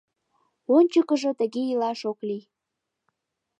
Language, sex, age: Mari, female, under 19